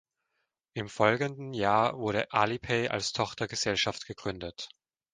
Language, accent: German, Österreichisches Deutsch